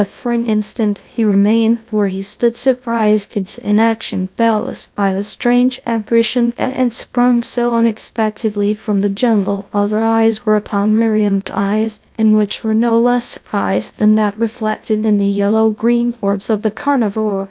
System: TTS, GlowTTS